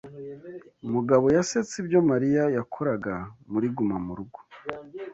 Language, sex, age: Kinyarwanda, male, 19-29